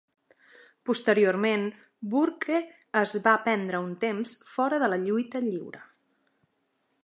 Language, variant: Catalan, Central